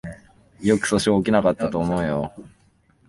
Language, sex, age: Japanese, male, 19-29